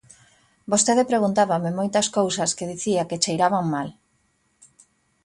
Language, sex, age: Galician, male, 50-59